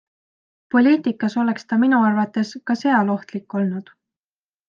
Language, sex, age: Estonian, female, 19-29